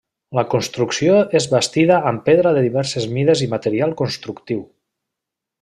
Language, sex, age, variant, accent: Catalan, male, 30-39, Valencià meridional, valencià